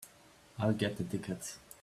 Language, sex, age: English, male, 30-39